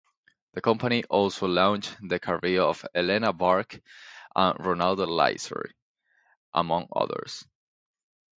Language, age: English, 19-29